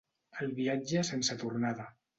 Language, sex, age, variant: Catalan, male, 50-59, Central